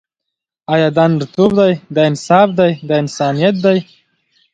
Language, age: Pashto, 19-29